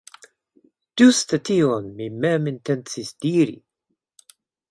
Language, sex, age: Esperanto, male, 70-79